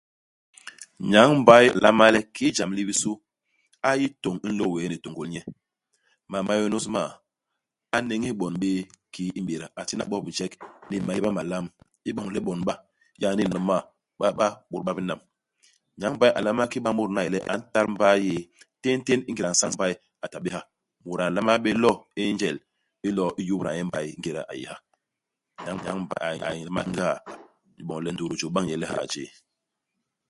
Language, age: Basaa, 40-49